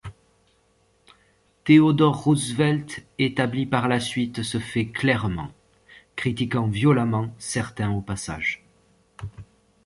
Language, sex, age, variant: French, male, 30-39, Français de métropole